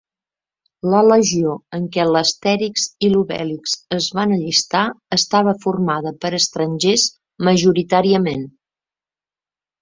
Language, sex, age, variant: Catalan, female, 60-69, Central